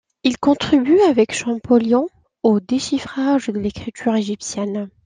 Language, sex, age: French, female, 30-39